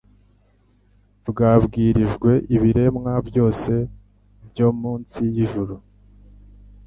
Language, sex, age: Kinyarwanda, male, 19-29